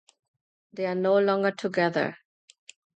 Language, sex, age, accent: English, female, under 19, United States English